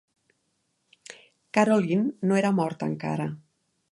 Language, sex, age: Catalan, female, 50-59